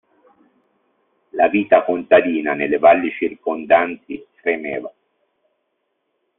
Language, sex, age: Italian, male, 50-59